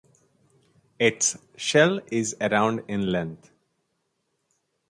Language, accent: English, India and South Asia (India, Pakistan, Sri Lanka)